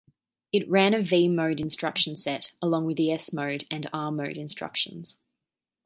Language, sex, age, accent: English, female, 19-29, Australian English